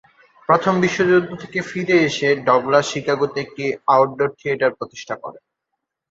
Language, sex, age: Bengali, male, 19-29